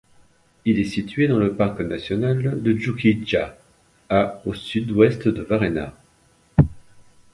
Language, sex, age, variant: French, male, 40-49, Français de métropole